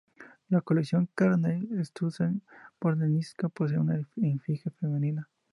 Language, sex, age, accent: Spanish, male, 19-29, México